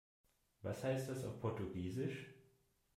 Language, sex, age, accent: German, male, 19-29, Deutschland Deutsch